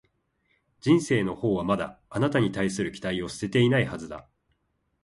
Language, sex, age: Japanese, male, 19-29